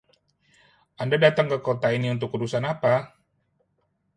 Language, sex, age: Indonesian, male, 40-49